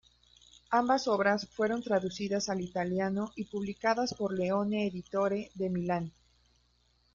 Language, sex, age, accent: Spanish, female, 19-29, México